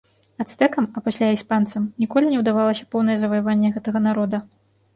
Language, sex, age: Belarusian, female, 30-39